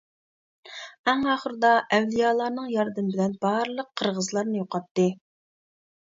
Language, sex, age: Uyghur, female, 19-29